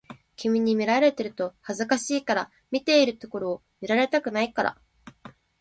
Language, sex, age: Japanese, female, 19-29